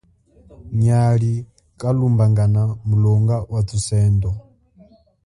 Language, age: Chokwe, 19-29